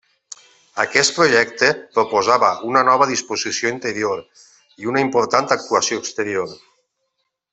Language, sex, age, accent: Catalan, male, 50-59, valencià